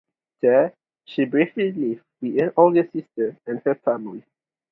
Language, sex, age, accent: English, male, 19-29, Malaysian English